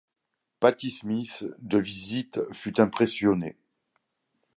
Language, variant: French, Français de métropole